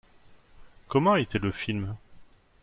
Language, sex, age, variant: French, male, 30-39, Français de métropole